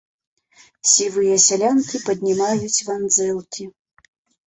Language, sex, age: Belarusian, female, 50-59